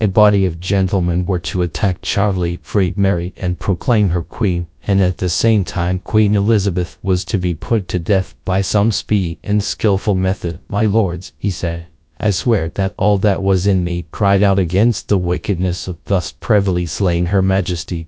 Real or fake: fake